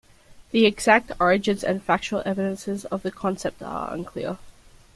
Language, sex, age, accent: English, female, 19-29, Australian English